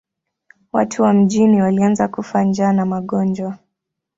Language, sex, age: Swahili, female, 19-29